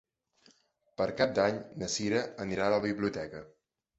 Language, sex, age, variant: Catalan, male, 19-29, Central